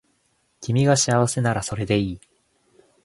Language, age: Japanese, 19-29